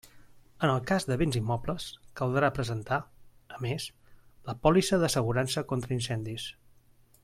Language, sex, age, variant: Catalan, male, 40-49, Central